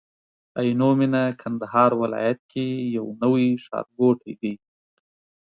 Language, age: Pashto, 30-39